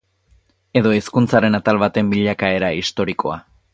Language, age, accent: Basque, 19-29, Erdialdekoa edo Nafarra (Gipuzkoa, Nafarroa)